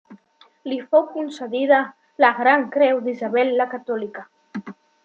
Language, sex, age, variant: Catalan, male, under 19, Central